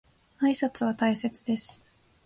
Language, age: Japanese, 19-29